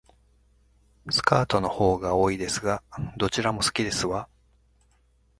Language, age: Japanese, 50-59